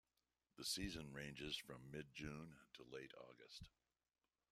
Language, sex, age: English, male, 60-69